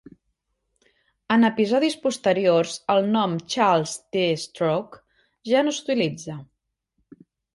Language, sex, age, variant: Catalan, female, 30-39, Central